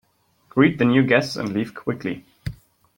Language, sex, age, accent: English, male, 19-29, United States English